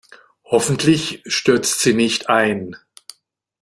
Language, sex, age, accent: German, male, 60-69, Deutschland Deutsch